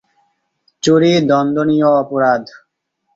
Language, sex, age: Bengali, male, 19-29